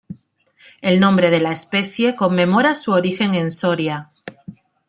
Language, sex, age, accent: Spanish, female, 40-49, España: Islas Canarias